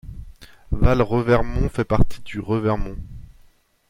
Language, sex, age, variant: French, male, 19-29, Français de métropole